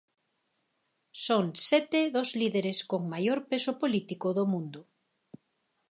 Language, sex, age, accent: Galician, female, 50-59, Normativo (estándar)